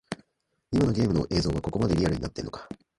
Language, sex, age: Japanese, male, 19-29